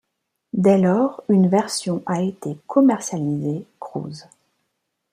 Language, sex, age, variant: French, female, 19-29, Français de métropole